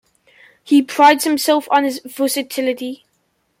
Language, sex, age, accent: English, male, under 19, England English